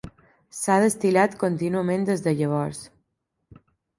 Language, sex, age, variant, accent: Catalan, female, 19-29, Balear, mallorquí